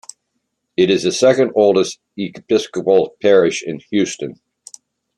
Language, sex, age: English, male, 60-69